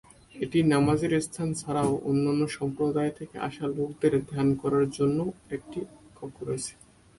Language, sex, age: Bengali, male, 19-29